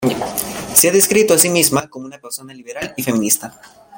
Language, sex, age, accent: Spanish, male, under 19, Andino-Pacífico: Colombia, Perú, Ecuador, oeste de Bolivia y Venezuela andina